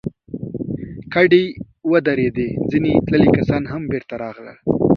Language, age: Pashto, under 19